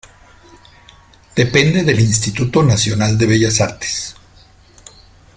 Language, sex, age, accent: Spanish, male, 50-59, México